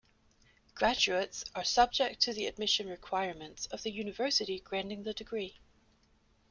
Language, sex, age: English, female, 30-39